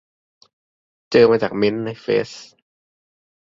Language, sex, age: Thai, male, 30-39